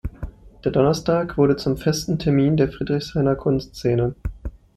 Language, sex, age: German, male, 19-29